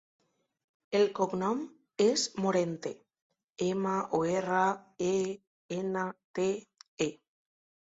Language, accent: Catalan, valencià